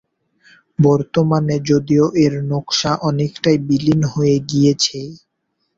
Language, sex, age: Bengali, male, 19-29